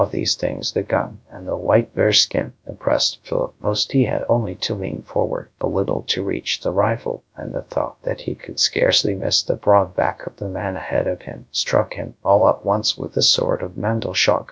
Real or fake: fake